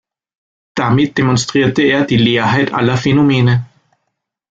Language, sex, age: German, male, 30-39